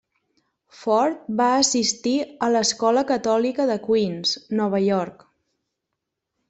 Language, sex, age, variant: Catalan, female, 19-29, Central